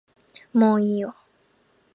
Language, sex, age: Japanese, female, 19-29